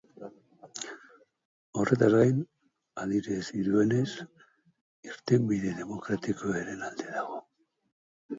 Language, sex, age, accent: Basque, male, 60-69, Mendebalekoa (Araba, Bizkaia, Gipuzkoako mendebaleko herri batzuk)